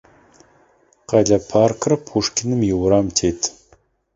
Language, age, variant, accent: Adyghe, 30-39, Адыгабзэ (Кирил, пстэумэ зэдыряе), Кıэмгуй (Çemguy)